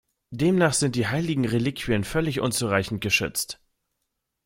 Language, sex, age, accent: German, male, 19-29, Deutschland Deutsch